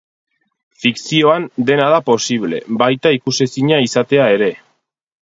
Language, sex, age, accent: Basque, male, 30-39, Erdialdekoa edo Nafarra (Gipuzkoa, Nafarroa)